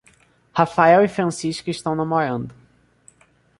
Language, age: Portuguese, under 19